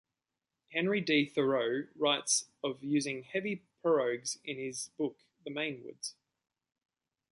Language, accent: English, Australian English